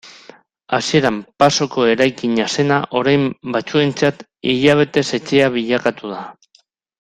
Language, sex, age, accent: Basque, male, 40-49, Mendebalekoa (Araba, Bizkaia, Gipuzkoako mendebaleko herri batzuk)